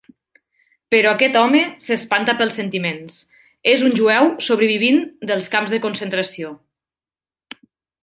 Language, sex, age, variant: Catalan, female, 30-39, Nord-Occidental